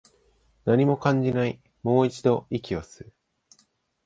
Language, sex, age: Japanese, male, 19-29